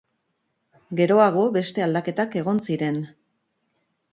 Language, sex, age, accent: Basque, female, 40-49, Erdialdekoa edo Nafarra (Gipuzkoa, Nafarroa)